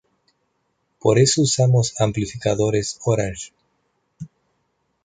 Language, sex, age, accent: Spanish, male, 50-59, Rioplatense: Argentina, Uruguay, este de Bolivia, Paraguay